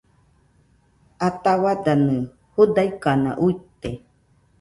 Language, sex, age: Nüpode Huitoto, female, 40-49